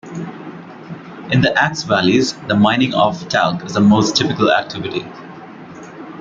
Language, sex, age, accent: English, male, 19-29, India and South Asia (India, Pakistan, Sri Lanka)